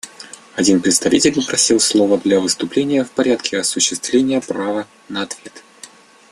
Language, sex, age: Russian, male, 19-29